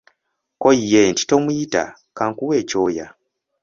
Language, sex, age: Ganda, male, 19-29